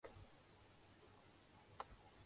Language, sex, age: Urdu, male, 19-29